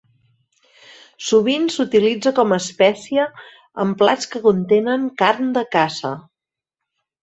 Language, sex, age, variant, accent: Catalan, female, 50-59, Central, central